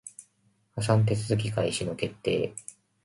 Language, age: Japanese, 19-29